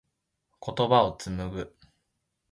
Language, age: Japanese, 19-29